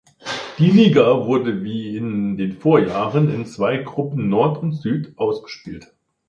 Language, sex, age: German, male, 50-59